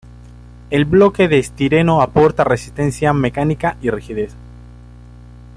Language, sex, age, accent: Spanish, male, 19-29, Andino-Pacífico: Colombia, Perú, Ecuador, oeste de Bolivia y Venezuela andina